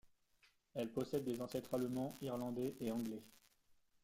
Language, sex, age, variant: French, male, 19-29, Français de métropole